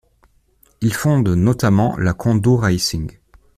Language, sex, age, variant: French, male, 19-29, Français de métropole